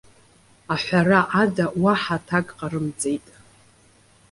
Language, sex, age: Abkhazian, female, 40-49